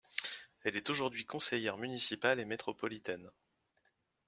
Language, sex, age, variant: French, male, 19-29, Français de métropole